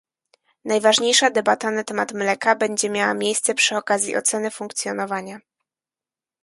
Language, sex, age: Polish, female, 19-29